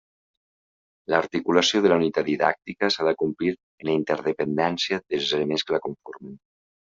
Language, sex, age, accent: Catalan, male, 40-49, valencià